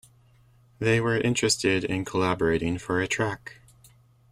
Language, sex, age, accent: English, male, 30-39, United States English